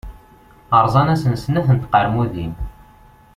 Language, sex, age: Kabyle, male, 19-29